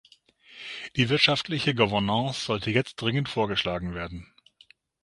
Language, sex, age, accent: German, male, 50-59, Deutschland Deutsch; Süddeutsch